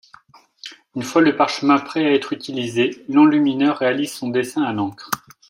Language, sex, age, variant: French, male, 40-49, Français de métropole